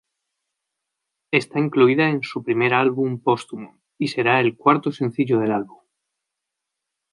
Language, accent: Spanish, España: Norte peninsular (Asturias, Castilla y León, Cantabria, País Vasco, Navarra, Aragón, La Rioja, Guadalajara, Cuenca)